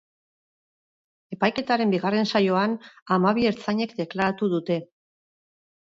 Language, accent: Basque, Mendebalekoa (Araba, Bizkaia, Gipuzkoako mendebaleko herri batzuk)